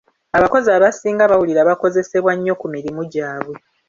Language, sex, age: Ganda, female, 30-39